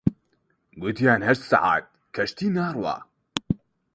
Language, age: Central Kurdish, under 19